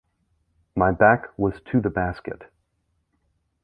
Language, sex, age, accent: English, male, 30-39, United States English